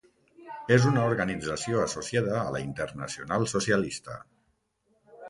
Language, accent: Catalan, valencià